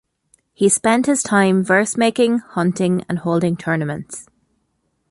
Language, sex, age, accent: English, female, 30-39, Irish English